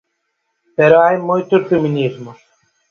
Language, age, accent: Galician, 19-29, Oriental (común en zona oriental)